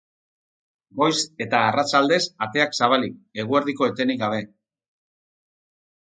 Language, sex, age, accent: Basque, male, 50-59, Mendebalekoa (Araba, Bizkaia, Gipuzkoako mendebaleko herri batzuk)